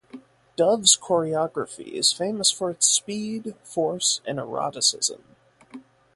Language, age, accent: English, 19-29, United States English